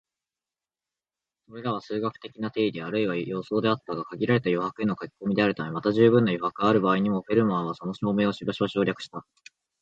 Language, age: Japanese, 19-29